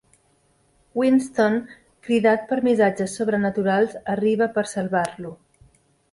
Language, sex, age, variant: Catalan, female, 40-49, Central